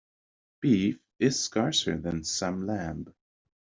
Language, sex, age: English, male, 30-39